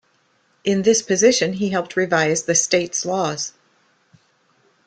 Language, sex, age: English, female, 60-69